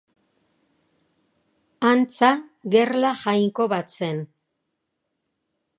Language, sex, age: Basque, female, 60-69